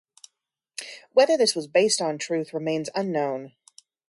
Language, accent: English, United States English